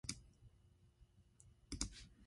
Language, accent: English, United States English